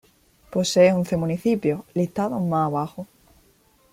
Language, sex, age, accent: Spanish, female, 19-29, España: Sur peninsular (Andalucia, Extremadura, Murcia)